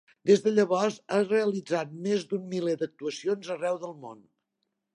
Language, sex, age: Catalan, female, 60-69